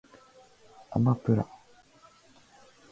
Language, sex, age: Japanese, male, under 19